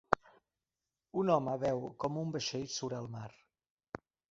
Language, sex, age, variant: Catalan, male, 40-49, Central